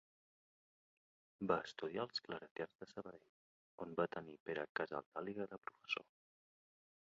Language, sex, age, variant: Catalan, male, 19-29, Central